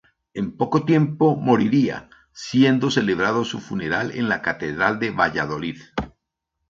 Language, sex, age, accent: Spanish, male, 60-69, Andino-Pacífico: Colombia, Perú, Ecuador, oeste de Bolivia y Venezuela andina